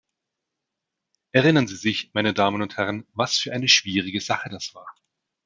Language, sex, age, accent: German, male, 30-39, Deutschland Deutsch